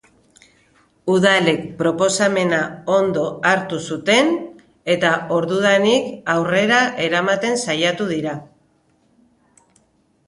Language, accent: Basque, Erdialdekoa edo Nafarra (Gipuzkoa, Nafarroa)